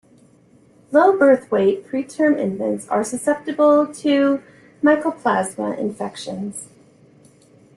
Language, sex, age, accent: English, female, 50-59, United States English